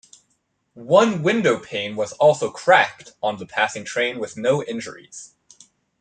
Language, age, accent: English, 19-29, United States English